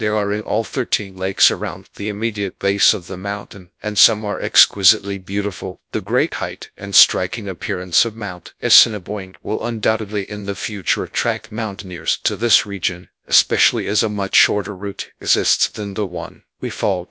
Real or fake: fake